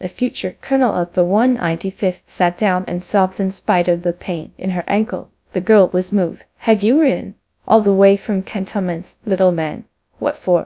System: TTS, GradTTS